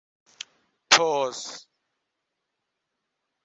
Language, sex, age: English, male, 19-29